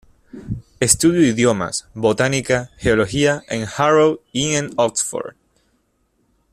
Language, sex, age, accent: Spanish, male, 19-29, Caribe: Cuba, Venezuela, Puerto Rico, República Dominicana, Panamá, Colombia caribeña, México caribeño, Costa del golfo de México